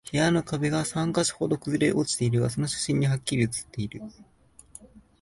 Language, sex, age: Japanese, male, 19-29